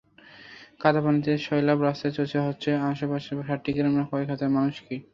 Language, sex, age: Bengali, male, 19-29